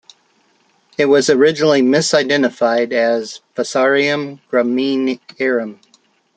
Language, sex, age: English, male, 60-69